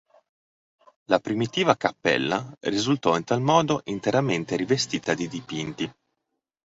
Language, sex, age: Italian, male, 40-49